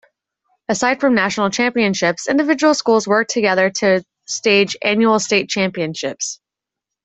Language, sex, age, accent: English, female, 19-29, United States English